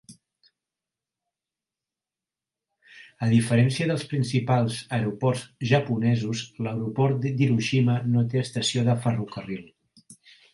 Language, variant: Catalan, Central